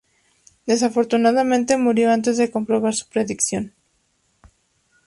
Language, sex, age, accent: Spanish, female, 19-29, México